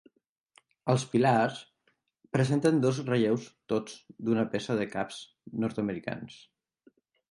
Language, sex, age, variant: Catalan, male, 30-39, Central